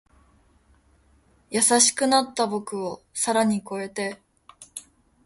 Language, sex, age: Japanese, female, under 19